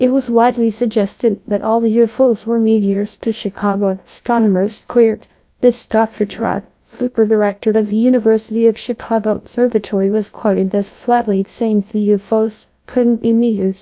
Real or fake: fake